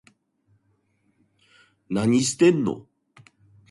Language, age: Japanese, 30-39